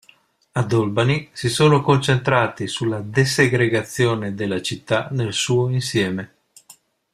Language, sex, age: Italian, male, 60-69